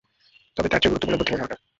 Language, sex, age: Bengali, male, 19-29